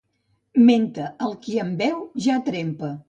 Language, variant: Catalan, Central